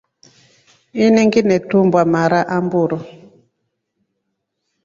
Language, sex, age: Rombo, female, 40-49